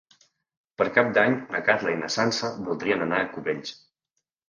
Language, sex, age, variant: Catalan, male, 19-29, Central